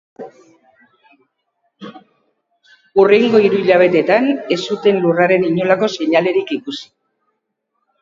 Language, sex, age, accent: Basque, female, 30-39, Mendebalekoa (Araba, Bizkaia, Gipuzkoako mendebaleko herri batzuk)